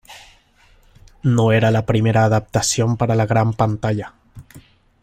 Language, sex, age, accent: Spanish, male, 19-29, América central